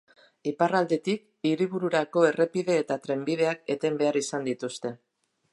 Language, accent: Basque, Mendebalekoa (Araba, Bizkaia, Gipuzkoako mendebaleko herri batzuk)